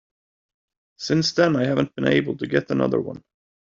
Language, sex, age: English, male, 30-39